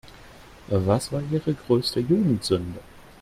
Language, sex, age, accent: German, male, 30-39, Deutschland Deutsch